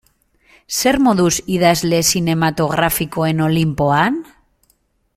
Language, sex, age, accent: Basque, female, 19-29, Mendebalekoa (Araba, Bizkaia, Gipuzkoako mendebaleko herri batzuk)